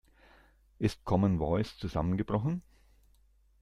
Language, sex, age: German, male, 60-69